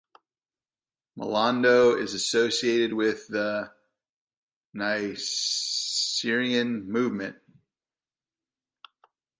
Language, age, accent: English, 50-59, United States English